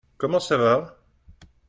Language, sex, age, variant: French, male, 50-59, Français de métropole